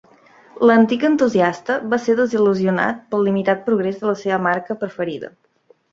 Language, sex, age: Catalan, female, 19-29